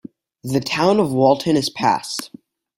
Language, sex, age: English, male, 19-29